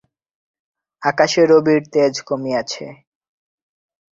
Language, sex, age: Bengali, male, 19-29